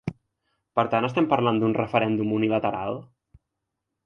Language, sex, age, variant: Catalan, male, 19-29, Central